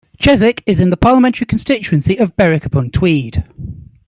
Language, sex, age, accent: English, male, 19-29, England English